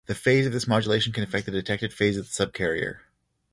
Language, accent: English, Canadian English